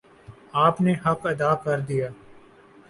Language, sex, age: Urdu, male, 19-29